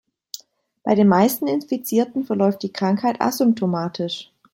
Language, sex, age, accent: German, female, 30-39, Deutschland Deutsch